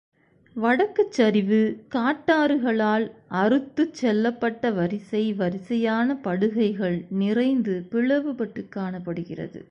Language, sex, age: Tamil, female, 40-49